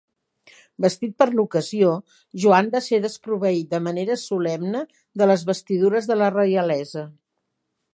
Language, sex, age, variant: Catalan, female, 60-69, Central